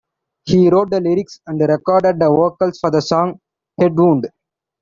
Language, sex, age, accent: English, male, 19-29, India and South Asia (India, Pakistan, Sri Lanka)